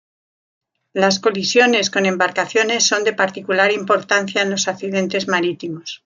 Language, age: Spanish, 60-69